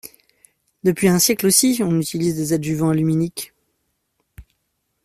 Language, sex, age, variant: French, male, 19-29, Français de métropole